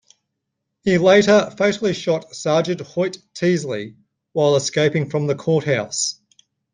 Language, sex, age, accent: English, male, 40-49, Australian English